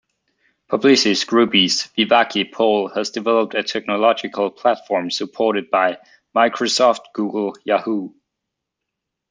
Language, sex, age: English, male, 19-29